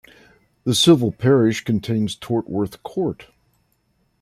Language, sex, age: English, male, 70-79